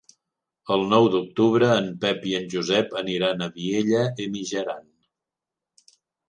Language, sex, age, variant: Catalan, male, 60-69, Central